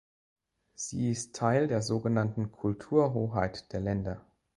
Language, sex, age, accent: German, male, 40-49, Deutschland Deutsch